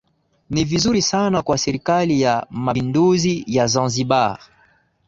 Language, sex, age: Swahili, male, 19-29